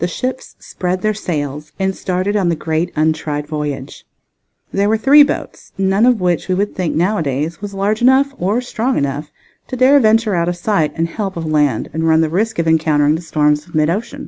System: none